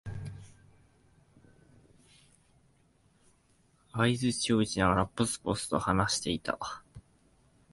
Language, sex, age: Japanese, male, 19-29